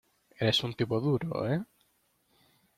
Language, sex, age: Spanish, male, 19-29